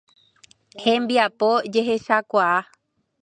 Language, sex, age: Guarani, female, 19-29